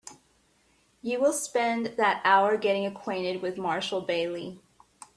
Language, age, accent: English, 40-49, United States English